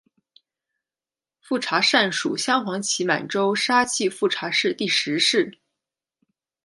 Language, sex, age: Chinese, female, 19-29